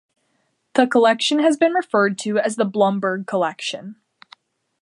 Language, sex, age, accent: English, female, under 19, United States English